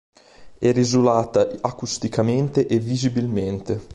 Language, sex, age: Italian, male, 19-29